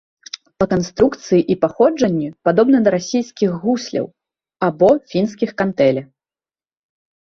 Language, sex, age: Belarusian, female, 19-29